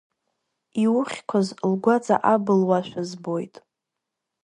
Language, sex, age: Abkhazian, female, under 19